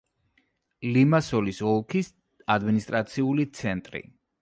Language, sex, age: Georgian, male, 40-49